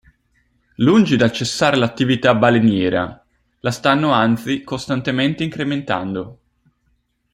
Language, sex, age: Italian, male, 30-39